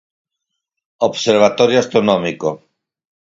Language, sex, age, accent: Galician, male, 40-49, Normativo (estándar)